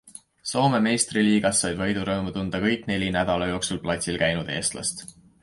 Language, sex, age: Estonian, male, 19-29